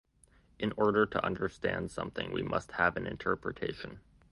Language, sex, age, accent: English, male, 19-29, United States English